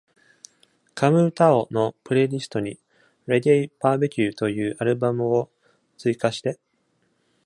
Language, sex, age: Japanese, male, 30-39